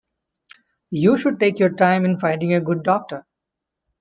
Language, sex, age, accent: English, male, 30-39, India and South Asia (India, Pakistan, Sri Lanka)